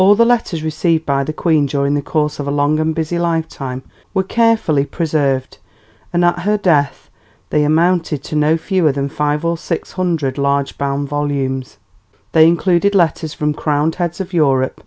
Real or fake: real